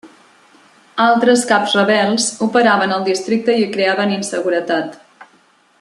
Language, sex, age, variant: Catalan, female, 30-39, Central